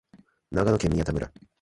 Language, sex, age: Japanese, male, 19-29